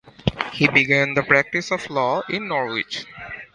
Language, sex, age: English, male, 19-29